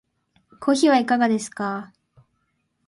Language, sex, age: Japanese, female, 19-29